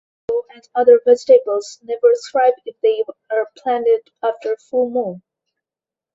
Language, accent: English, India and South Asia (India, Pakistan, Sri Lanka); bangladesh